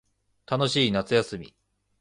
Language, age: Japanese, 19-29